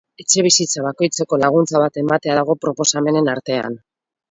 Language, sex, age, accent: Basque, female, 30-39, Mendebalekoa (Araba, Bizkaia, Gipuzkoako mendebaleko herri batzuk)